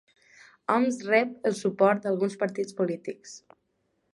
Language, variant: Catalan, Septentrional